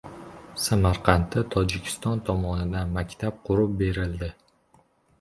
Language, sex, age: Uzbek, male, 19-29